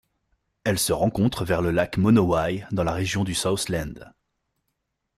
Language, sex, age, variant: French, male, 30-39, Français de métropole